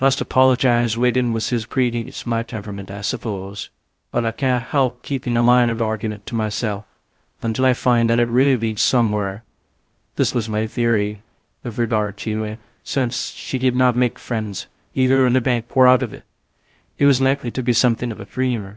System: TTS, VITS